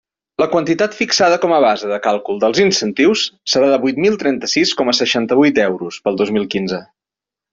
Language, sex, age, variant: Catalan, male, 40-49, Central